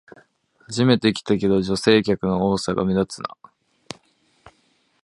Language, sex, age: Japanese, male, 19-29